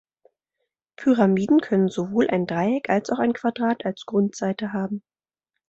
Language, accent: German, Deutschland Deutsch